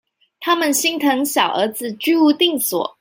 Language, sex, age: Chinese, female, 19-29